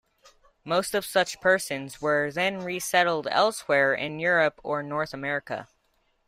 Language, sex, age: English, male, under 19